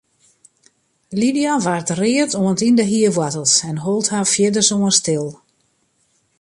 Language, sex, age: Western Frisian, female, 50-59